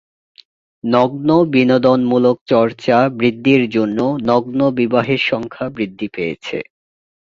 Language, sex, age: Bengali, male, 19-29